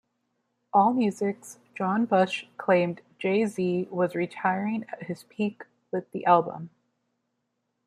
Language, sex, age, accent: English, female, 19-29, United States English